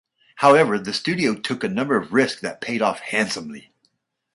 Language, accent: English, United States English